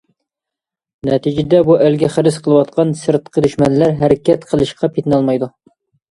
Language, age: Uyghur, 19-29